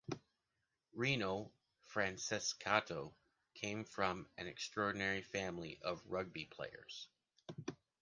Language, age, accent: English, 30-39, Canadian English